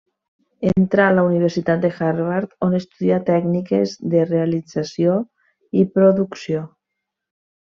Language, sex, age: Catalan, female, 50-59